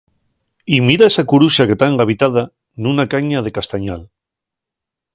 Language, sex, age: Asturian, male, 40-49